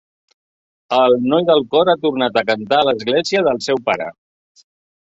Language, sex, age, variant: Catalan, male, 60-69, Central